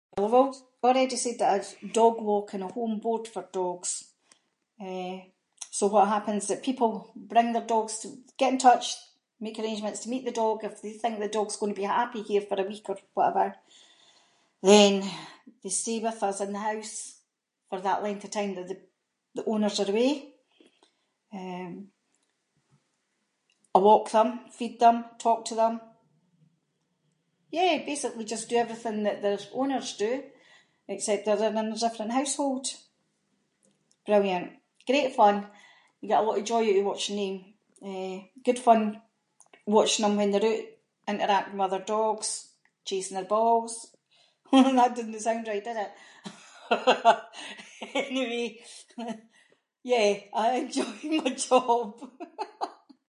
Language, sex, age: Scots, female, 50-59